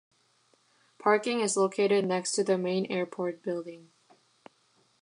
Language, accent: English, United States English